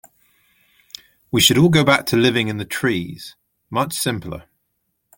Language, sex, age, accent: English, male, 40-49, England English